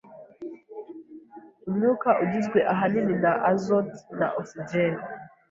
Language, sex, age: Kinyarwanda, female, 19-29